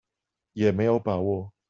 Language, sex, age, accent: Chinese, male, 30-39, 出生地：新北市